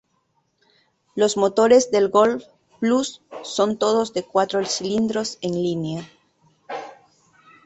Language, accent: Spanish, Andino-Pacífico: Colombia, Perú, Ecuador, oeste de Bolivia y Venezuela andina